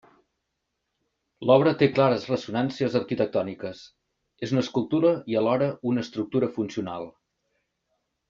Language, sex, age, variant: Catalan, male, 40-49, Central